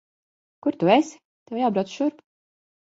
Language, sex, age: Latvian, female, 30-39